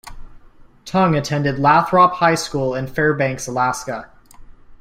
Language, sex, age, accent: English, male, 19-29, United States English